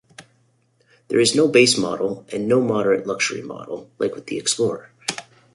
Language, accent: English, Canadian English